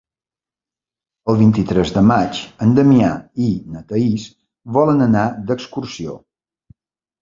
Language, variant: Catalan, Balear